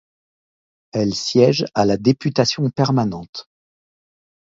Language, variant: French, Français de métropole